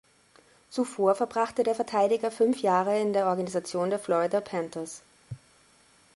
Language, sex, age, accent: German, female, 30-39, Österreichisches Deutsch